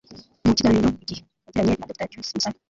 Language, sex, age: Kinyarwanda, female, 19-29